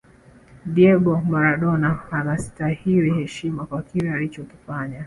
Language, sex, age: Swahili, female, 30-39